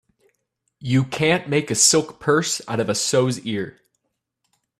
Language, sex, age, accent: English, male, 19-29, United States English